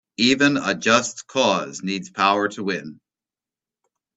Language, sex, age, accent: English, male, 40-49, United States English